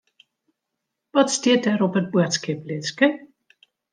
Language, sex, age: Western Frisian, female, 60-69